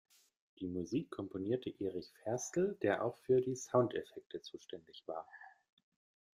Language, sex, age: German, male, 30-39